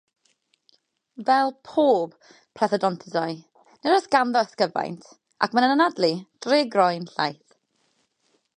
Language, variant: Welsh, South-Eastern Welsh